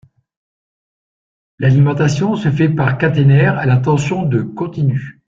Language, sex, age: French, male, 60-69